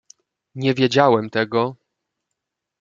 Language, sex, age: Polish, male, 19-29